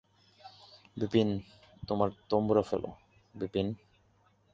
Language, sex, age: Bengali, male, 19-29